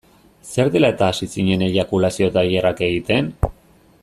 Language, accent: Basque, Erdialdekoa edo Nafarra (Gipuzkoa, Nafarroa)